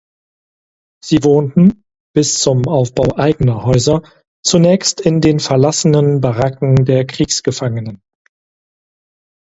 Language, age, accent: German, 40-49, Deutschland Deutsch